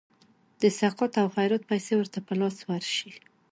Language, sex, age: Pashto, female, 19-29